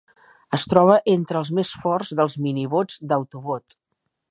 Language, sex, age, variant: Catalan, female, 50-59, Central